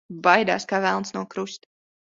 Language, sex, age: Latvian, female, 30-39